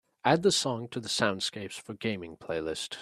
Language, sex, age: English, male, 19-29